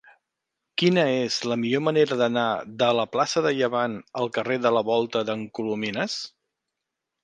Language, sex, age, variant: Catalan, male, 50-59, Central